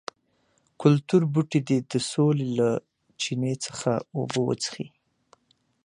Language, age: Pashto, 30-39